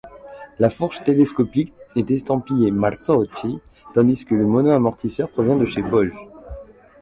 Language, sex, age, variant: French, male, 30-39, Français de métropole